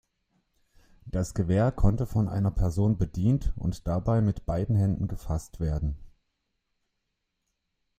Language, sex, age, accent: German, male, 30-39, Deutschland Deutsch